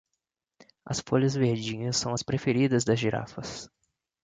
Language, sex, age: Portuguese, male, 19-29